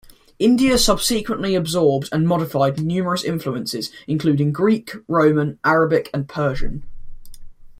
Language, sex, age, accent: English, male, under 19, England English